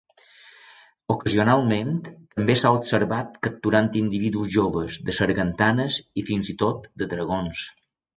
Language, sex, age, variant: Catalan, male, 60-69, Balear